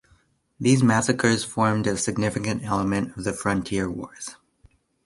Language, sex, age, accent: English, male, 19-29, United States English